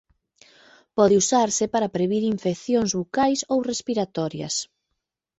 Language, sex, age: Galician, female, 30-39